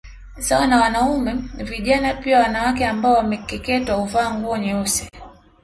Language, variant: Swahili, Kiswahili cha Bara ya Tanzania